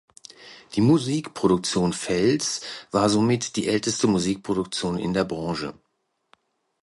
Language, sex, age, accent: German, male, 60-69, Deutschland Deutsch